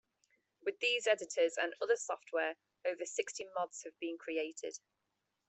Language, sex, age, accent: English, female, 30-39, England English